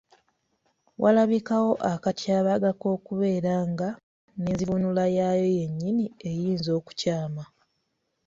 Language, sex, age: Ganda, female, 19-29